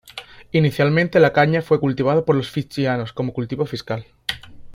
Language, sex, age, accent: Spanish, male, 19-29, España: Sur peninsular (Andalucia, Extremadura, Murcia)